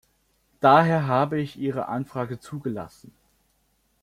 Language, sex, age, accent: German, male, under 19, Deutschland Deutsch